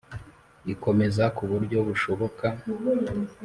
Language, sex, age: Kinyarwanda, male, 19-29